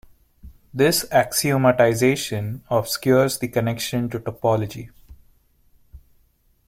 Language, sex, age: English, male, 19-29